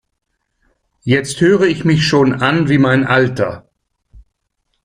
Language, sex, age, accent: German, male, 60-69, Deutschland Deutsch